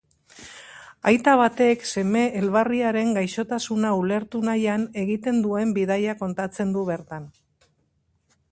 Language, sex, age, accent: Basque, female, 60-69, Mendebalekoa (Araba, Bizkaia, Gipuzkoako mendebaleko herri batzuk)